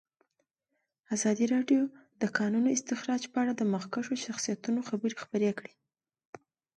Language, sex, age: Pashto, female, 19-29